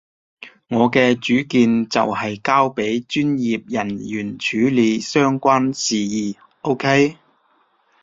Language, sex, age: Cantonese, male, 30-39